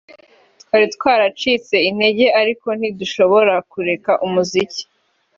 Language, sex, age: Kinyarwanda, female, 19-29